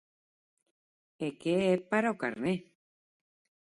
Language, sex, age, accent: Galician, female, 40-49, Normativo (estándar)